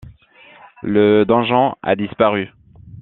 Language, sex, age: French, male, 30-39